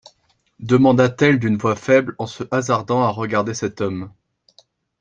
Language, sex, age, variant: French, male, 19-29, Français de métropole